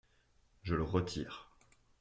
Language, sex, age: French, male, 30-39